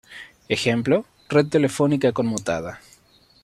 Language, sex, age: Spanish, male, 19-29